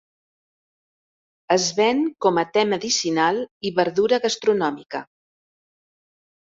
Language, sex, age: Catalan, female, 60-69